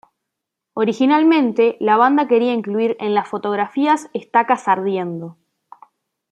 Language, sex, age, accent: Spanish, female, under 19, Rioplatense: Argentina, Uruguay, este de Bolivia, Paraguay